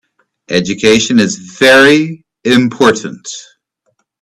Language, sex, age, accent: English, male, 40-49, United States English